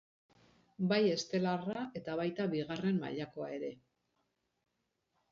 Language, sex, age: Basque, female, 50-59